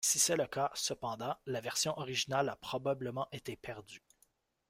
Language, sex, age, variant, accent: French, male, 30-39, Français d'Amérique du Nord, Français du Canada